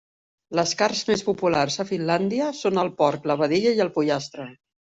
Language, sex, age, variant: Catalan, female, 50-59, Central